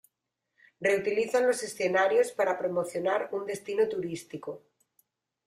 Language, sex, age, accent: Spanish, female, 40-49, España: Sur peninsular (Andalucia, Extremadura, Murcia)